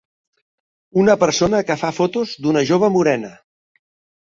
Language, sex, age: Catalan, male, 60-69